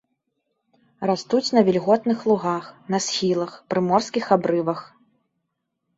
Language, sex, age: Belarusian, female, 19-29